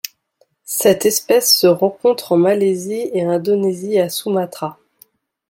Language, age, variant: French, 19-29, Français de métropole